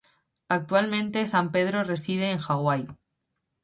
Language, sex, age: Spanish, female, 19-29